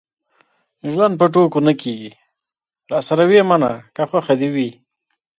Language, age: Pashto, 30-39